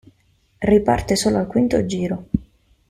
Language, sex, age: Italian, female, 19-29